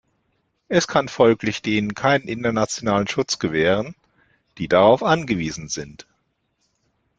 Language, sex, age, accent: German, male, 40-49, Deutschland Deutsch